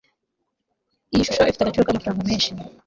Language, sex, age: Kinyarwanda, female, 19-29